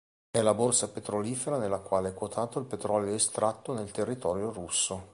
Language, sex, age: Italian, male, 40-49